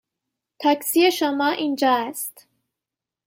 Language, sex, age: Persian, female, 30-39